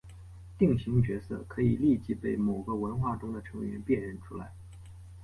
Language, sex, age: Chinese, male, 19-29